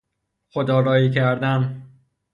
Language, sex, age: Persian, male, 19-29